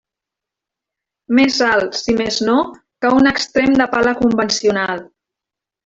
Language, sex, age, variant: Catalan, female, 40-49, Central